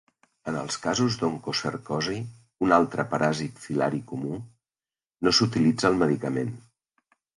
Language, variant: Catalan, Central